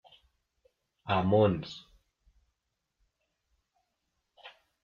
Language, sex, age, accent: Spanish, male, under 19, Andino-Pacífico: Colombia, Perú, Ecuador, oeste de Bolivia y Venezuela andina